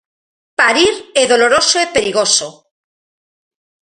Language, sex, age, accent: Galician, female, 40-49, Normativo (estándar)